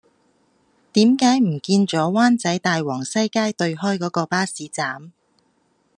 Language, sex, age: Cantonese, female, under 19